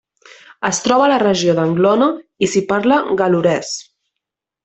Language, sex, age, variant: Catalan, female, 19-29, Central